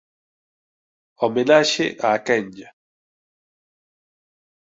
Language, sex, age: Galician, male, 30-39